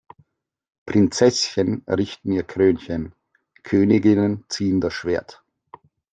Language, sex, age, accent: German, male, 30-39, Österreichisches Deutsch